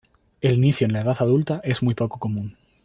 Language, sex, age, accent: Spanish, male, 19-29, España: Centro-Sur peninsular (Madrid, Toledo, Castilla-La Mancha)